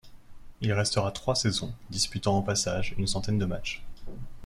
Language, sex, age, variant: French, male, 19-29, Français de métropole